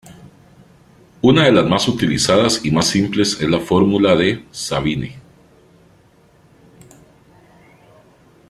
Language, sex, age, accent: Spanish, male, 30-39, América central